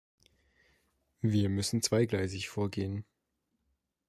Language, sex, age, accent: German, male, 19-29, Deutschland Deutsch